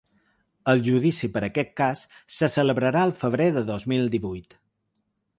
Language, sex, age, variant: Catalan, male, 40-49, Balear